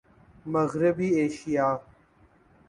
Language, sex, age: Urdu, male, 19-29